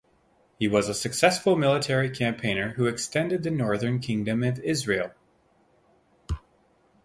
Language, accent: English, Canadian English